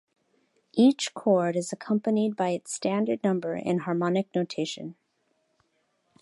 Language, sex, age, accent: English, female, 40-49, United States English